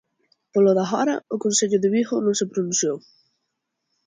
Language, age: Galician, 19-29